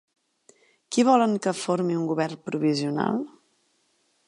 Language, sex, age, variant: Catalan, female, 40-49, Central